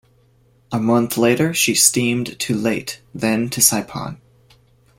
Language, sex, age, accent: English, male, 19-29, Canadian English